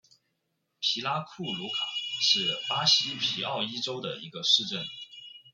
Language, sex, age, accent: Chinese, male, 19-29, 出生地：湖北省